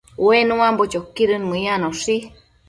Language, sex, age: Matsés, female, 30-39